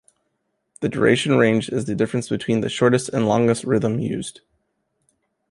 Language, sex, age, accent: English, male, 19-29, United States English